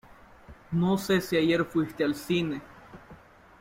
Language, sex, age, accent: Spanish, male, 19-29, América central